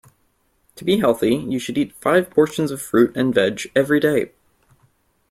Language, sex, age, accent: English, male, 19-29, United States English